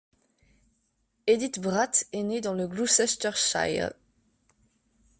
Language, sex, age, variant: French, female, 19-29, Français de métropole